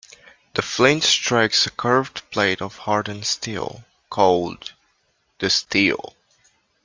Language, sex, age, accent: English, male, 19-29, United States English